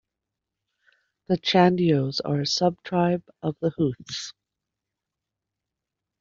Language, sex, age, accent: English, female, 50-59, United States English